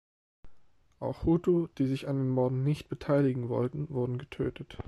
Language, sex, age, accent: German, male, 30-39, Deutschland Deutsch